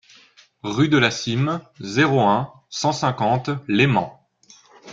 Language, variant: French, Français de métropole